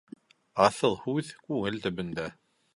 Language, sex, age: Bashkir, male, 40-49